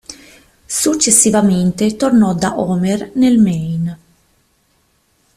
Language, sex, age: Italian, female, 19-29